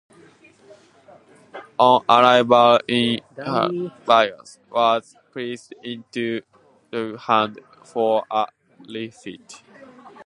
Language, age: English, under 19